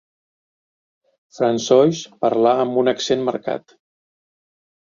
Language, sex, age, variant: Catalan, male, 40-49, Nord-Occidental